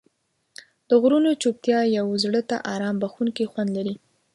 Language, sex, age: Pashto, female, 19-29